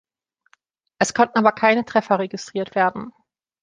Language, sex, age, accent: German, female, 19-29, Deutschland Deutsch